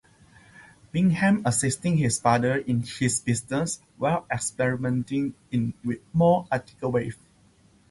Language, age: English, 19-29